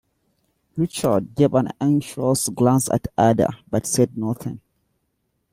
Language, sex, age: English, male, 19-29